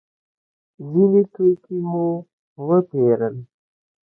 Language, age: Pashto, 30-39